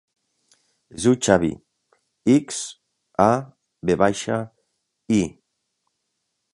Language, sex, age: Catalan, male, 40-49